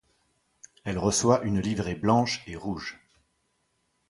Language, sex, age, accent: French, male, 30-39, Français de Belgique